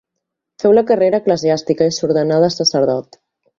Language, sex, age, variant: Catalan, female, 19-29, Central